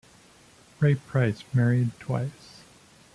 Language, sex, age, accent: English, male, 30-39, United States English